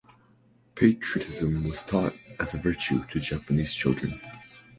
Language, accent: English, Canadian English